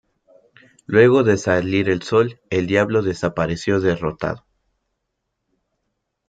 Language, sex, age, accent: Spanish, male, 19-29, México